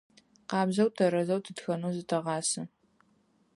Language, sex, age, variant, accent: Adyghe, female, under 19, Адыгабзэ (Кирил, пстэумэ зэдыряе), Кıэмгуй (Çemguy)